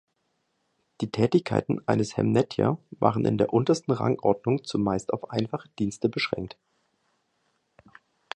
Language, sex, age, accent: German, male, 30-39, Deutschland Deutsch